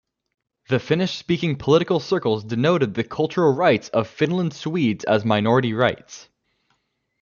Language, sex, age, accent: English, male, 19-29, United States English